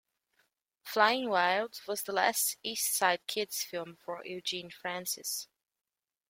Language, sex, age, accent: English, female, 19-29, Welsh English